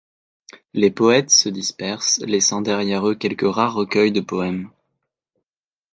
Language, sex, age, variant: French, male, 19-29, Français de métropole